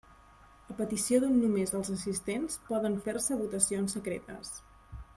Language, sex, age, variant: Catalan, female, 30-39, Central